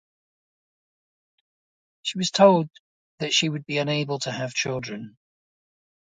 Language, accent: English, England English